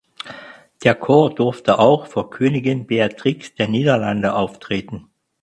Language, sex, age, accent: German, male, 50-59, Deutschland Deutsch